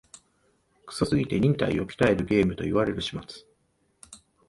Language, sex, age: Japanese, male, 40-49